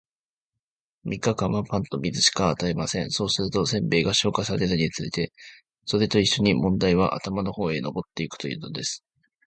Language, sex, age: Japanese, male, 19-29